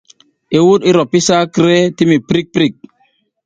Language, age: South Giziga, 30-39